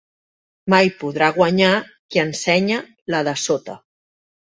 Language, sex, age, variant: Catalan, female, 50-59, Central